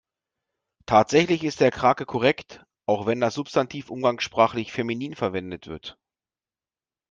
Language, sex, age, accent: German, male, 40-49, Deutschland Deutsch